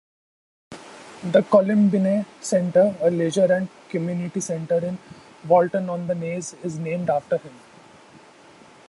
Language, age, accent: English, 19-29, India and South Asia (India, Pakistan, Sri Lanka)